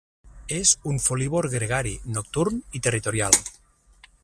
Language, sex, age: Catalan, male, 40-49